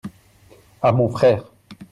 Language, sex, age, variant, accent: French, male, 30-39, Français d'Europe, Français de Belgique